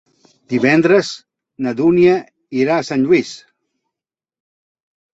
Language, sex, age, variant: Catalan, male, 60-69, Nord-Occidental